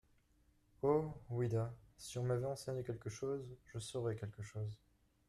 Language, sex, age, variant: French, male, under 19, Français de métropole